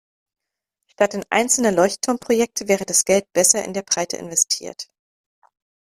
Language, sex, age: German, female, 30-39